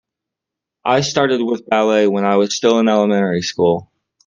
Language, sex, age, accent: English, male, 19-29, United States English